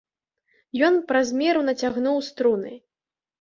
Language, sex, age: Belarusian, female, 19-29